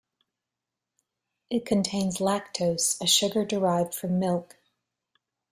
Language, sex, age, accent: English, female, 40-49, United States English